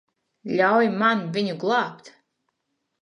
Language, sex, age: Latvian, female, 19-29